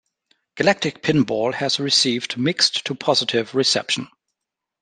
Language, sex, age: English, male, 30-39